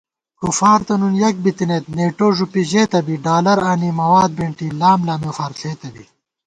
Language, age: Gawar-Bati, 30-39